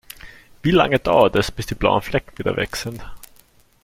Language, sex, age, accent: German, male, 30-39, Österreichisches Deutsch